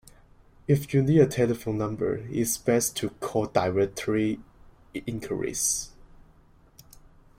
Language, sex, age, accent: English, male, 19-29, Hong Kong English